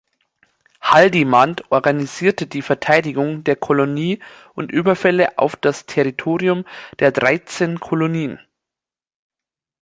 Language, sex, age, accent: German, male, 30-39, Deutschland Deutsch